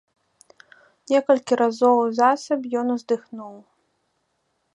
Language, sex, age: Belarusian, female, 19-29